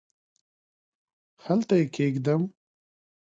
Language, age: Pashto, 40-49